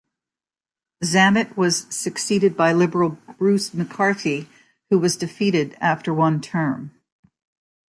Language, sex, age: English, female, 60-69